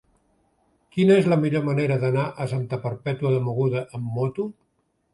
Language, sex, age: Catalan, male, 70-79